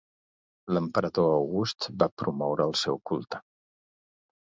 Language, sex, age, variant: Catalan, male, 60-69, Central